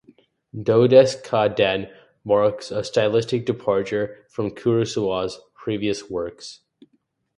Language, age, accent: English, under 19, United States English